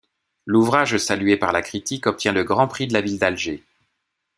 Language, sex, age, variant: French, male, 50-59, Français de métropole